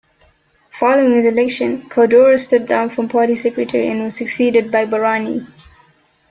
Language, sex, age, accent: English, female, 19-29, United States English